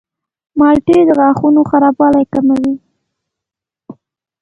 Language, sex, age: Pashto, female, 19-29